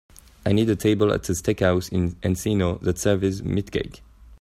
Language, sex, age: English, male, 19-29